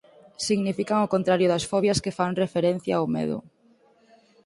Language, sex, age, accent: Galician, female, 19-29, Normativo (estándar)